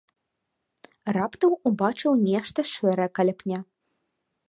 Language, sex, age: Belarusian, female, 19-29